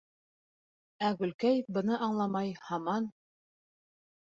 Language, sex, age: Bashkir, female, 30-39